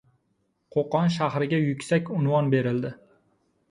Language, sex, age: Uzbek, male, 19-29